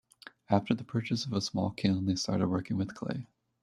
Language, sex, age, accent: English, male, 19-29, United States English